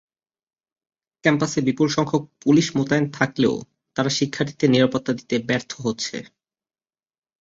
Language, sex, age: Bengali, male, 19-29